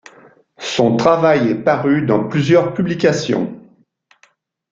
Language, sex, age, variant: French, male, 70-79, Français de métropole